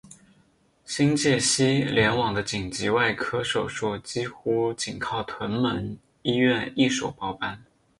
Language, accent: Chinese, 出生地：江西省